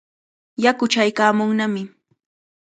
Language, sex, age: Cajatambo North Lima Quechua, female, 19-29